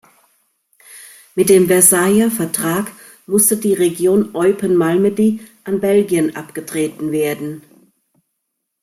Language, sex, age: German, female, 50-59